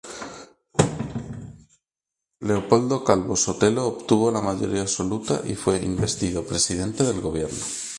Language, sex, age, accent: Spanish, male, 30-39, España: Sur peninsular (Andalucia, Extremadura, Murcia)